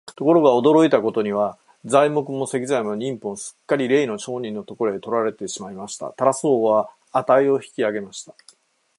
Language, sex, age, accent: Japanese, male, 60-69, 標準